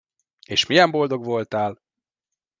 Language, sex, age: Hungarian, male, 30-39